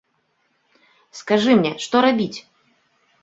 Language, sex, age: Belarusian, female, 30-39